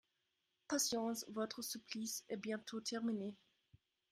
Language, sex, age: French, female, 19-29